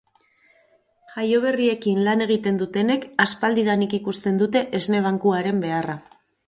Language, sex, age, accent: Basque, female, 30-39, Mendebalekoa (Araba, Bizkaia, Gipuzkoako mendebaleko herri batzuk)